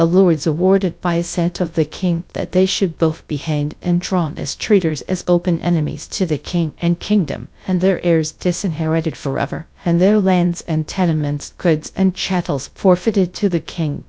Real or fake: fake